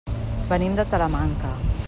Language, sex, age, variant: Catalan, female, 50-59, Central